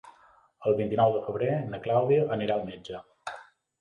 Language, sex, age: Catalan, male, 30-39